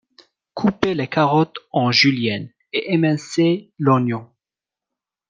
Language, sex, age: French, male, 19-29